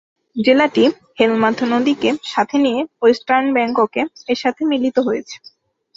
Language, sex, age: Bengali, female, under 19